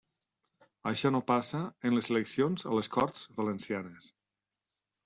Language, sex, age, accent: Catalan, male, 50-59, valencià